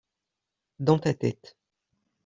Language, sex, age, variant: French, male, 30-39, Français de métropole